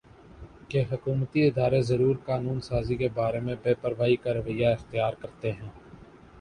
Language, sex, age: Urdu, male, 19-29